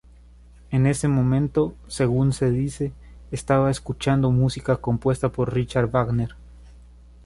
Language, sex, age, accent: Spanish, male, 19-29, América central